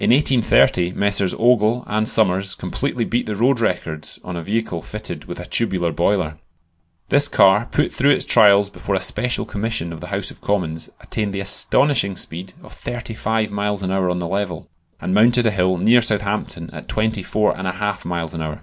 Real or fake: real